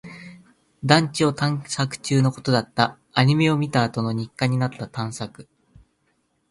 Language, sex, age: Japanese, male, 19-29